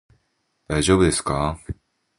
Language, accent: Japanese, 日本人